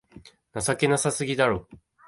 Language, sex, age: Japanese, male, 19-29